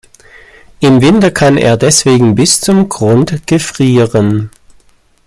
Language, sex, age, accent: German, male, 50-59, Deutschland Deutsch